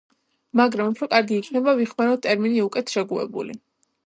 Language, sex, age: Georgian, female, 19-29